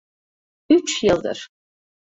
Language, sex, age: Turkish, female, 50-59